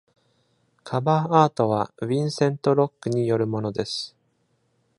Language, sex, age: Japanese, male, 30-39